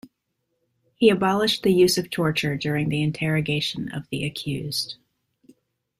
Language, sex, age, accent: English, female, 30-39, United States English